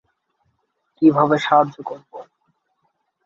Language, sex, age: Bengali, male, 19-29